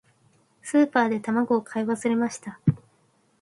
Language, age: Japanese, 19-29